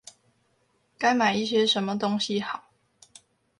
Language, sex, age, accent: Chinese, female, under 19, 出生地：臺中市